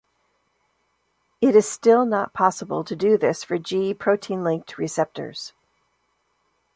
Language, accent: English, United States English